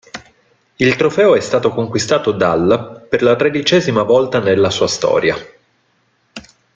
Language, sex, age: Italian, male, 19-29